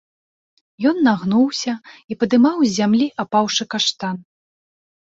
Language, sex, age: Belarusian, female, 30-39